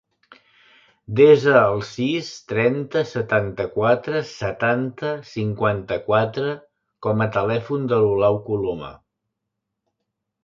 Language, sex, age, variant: Catalan, male, 60-69, Central